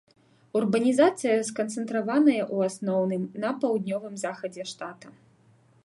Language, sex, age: Belarusian, female, 30-39